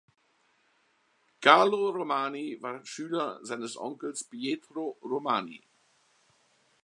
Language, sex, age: German, male, 60-69